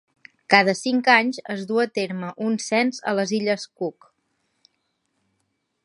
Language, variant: Catalan, Central